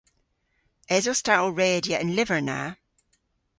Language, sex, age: Cornish, female, 40-49